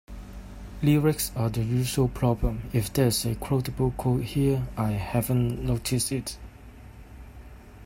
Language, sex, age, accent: English, male, 30-39, Hong Kong English